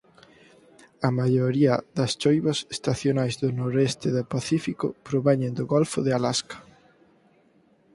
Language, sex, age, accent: Galician, male, 19-29, Atlántico (seseo e gheada)